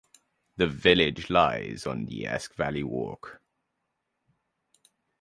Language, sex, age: English, male, 19-29